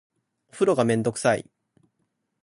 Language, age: Japanese, under 19